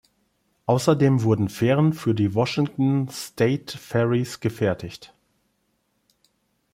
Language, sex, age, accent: German, male, 50-59, Deutschland Deutsch